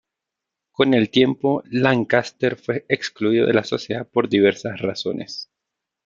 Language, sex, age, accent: Spanish, male, 30-39, Caribe: Cuba, Venezuela, Puerto Rico, República Dominicana, Panamá, Colombia caribeña, México caribeño, Costa del golfo de México